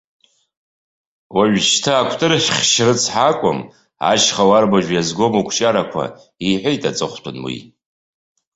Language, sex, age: Abkhazian, male, 40-49